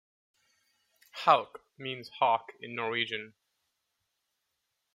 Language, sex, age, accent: English, male, 19-29, United States English